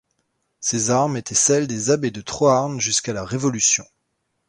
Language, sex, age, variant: French, male, 30-39, Français de métropole